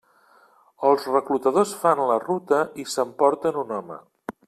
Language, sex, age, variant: Catalan, male, 50-59, Central